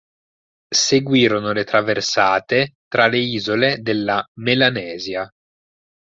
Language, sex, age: Italian, male, 19-29